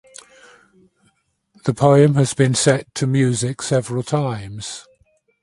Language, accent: English, England English